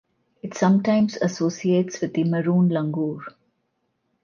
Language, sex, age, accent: English, female, 40-49, India and South Asia (India, Pakistan, Sri Lanka)